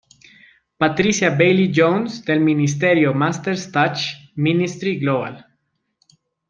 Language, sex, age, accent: Spanish, male, 19-29, Andino-Pacífico: Colombia, Perú, Ecuador, oeste de Bolivia y Venezuela andina